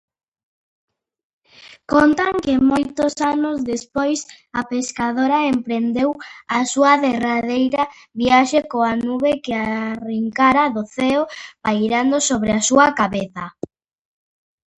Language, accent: Spanish, España: Norte peninsular (Asturias, Castilla y León, Cantabria, País Vasco, Navarra, Aragón, La Rioja, Guadalajara, Cuenca)